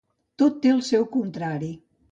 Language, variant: Catalan, Central